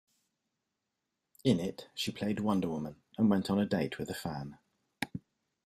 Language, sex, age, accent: English, male, 40-49, England English